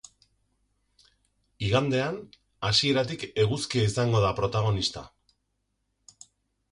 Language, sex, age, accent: Basque, male, 40-49, Erdialdekoa edo Nafarra (Gipuzkoa, Nafarroa)